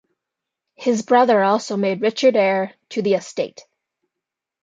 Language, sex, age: English, female, 19-29